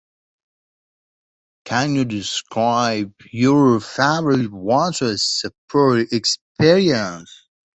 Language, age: English, 30-39